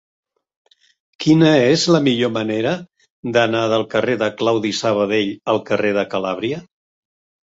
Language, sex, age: Catalan, male, 60-69